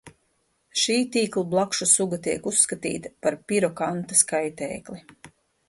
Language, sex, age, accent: Latvian, female, 40-49, bez akcenta